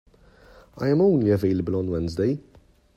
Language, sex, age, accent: English, male, 30-39, England English